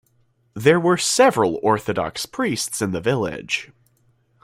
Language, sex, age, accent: English, male, under 19, United States English